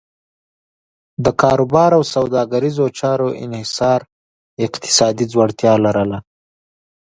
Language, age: Pashto, 19-29